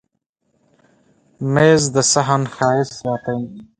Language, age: Pashto, 19-29